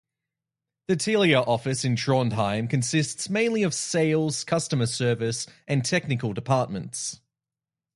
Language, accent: English, Australian English